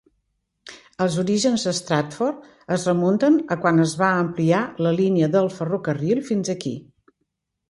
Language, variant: Catalan, Central